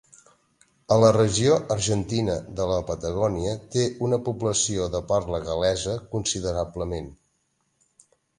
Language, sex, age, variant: Catalan, male, 50-59, Nord-Occidental